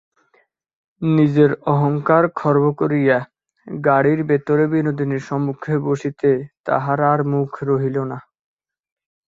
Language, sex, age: Bengali, male, 19-29